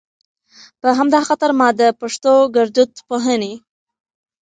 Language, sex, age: Pashto, female, 19-29